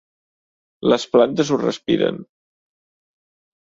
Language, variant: Catalan, Central